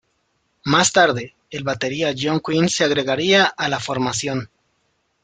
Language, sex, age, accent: Spanish, male, 30-39, América central